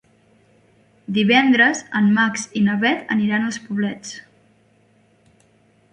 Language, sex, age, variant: Catalan, female, 19-29, Central